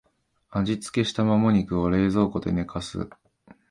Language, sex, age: Japanese, male, 19-29